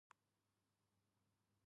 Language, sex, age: Japanese, female, under 19